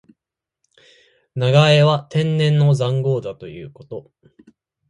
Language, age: Japanese, 19-29